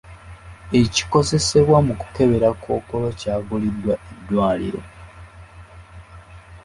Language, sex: Ganda, male